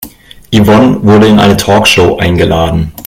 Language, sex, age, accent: German, male, 19-29, Deutschland Deutsch